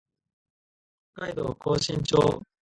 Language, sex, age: Japanese, male, 19-29